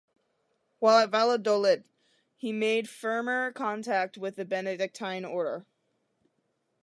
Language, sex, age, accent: English, female, under 19, United States English